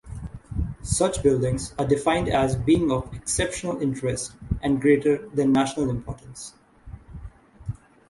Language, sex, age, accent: English, male, under 19, Canadian English; India and South Asia (India, Pakistan, Sri Lanka)